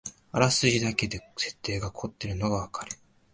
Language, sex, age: Japanese, male, 19-29